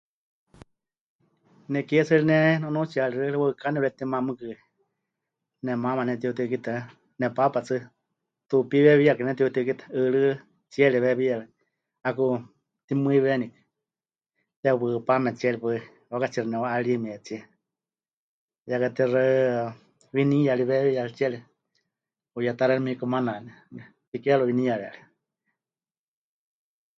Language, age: Huichol, 50-59